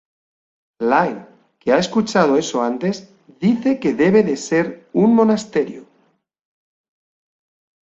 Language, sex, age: Spanish, male, 40-49